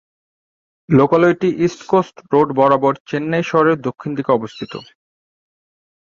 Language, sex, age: Bengali, male, 30-39